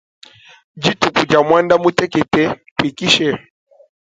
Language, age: Luba-Lulua, 19-29